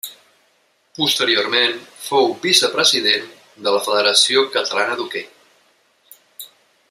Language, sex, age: Catalan, male, 40-49